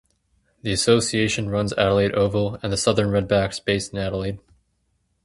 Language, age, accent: English, 19-29, Canadian English